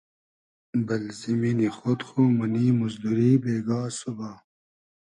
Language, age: Hazaragi, 30-39